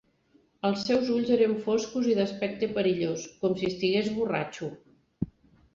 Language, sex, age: Catalan, female, 40-49